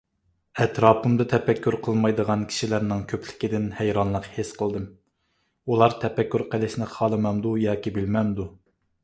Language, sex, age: Uyghur, male, 19-29